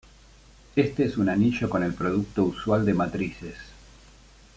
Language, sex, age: Spanish, male, 50-59